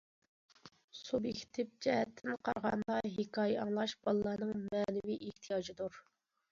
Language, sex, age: Uyghur, female, 30-39